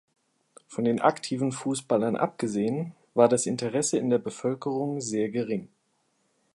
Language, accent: German, Deutschland Deutsch